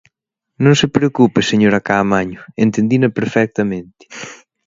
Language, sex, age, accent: Galician, male, 30-39, Normativo (estándar)